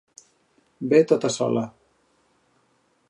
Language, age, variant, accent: Catalan, 30-39, Central, central